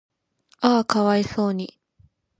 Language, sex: Japanese, female